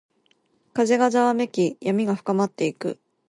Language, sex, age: Japanese, female, 40-49